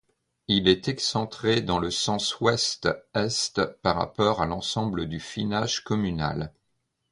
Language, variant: French, Français de métropole